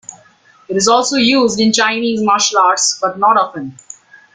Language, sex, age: English, male, under 19